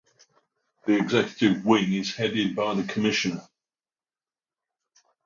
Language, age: English, 60-69